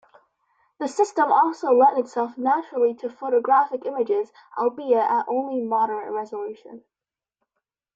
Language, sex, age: English, female, 19-29